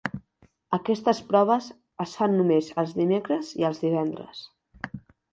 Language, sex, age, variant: Catalan, male, 19-29, Central